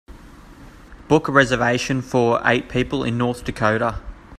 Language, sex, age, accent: English, male, 19-29, Australian English